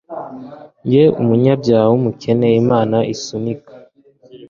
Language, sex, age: Kinyarwanda, male, 19-29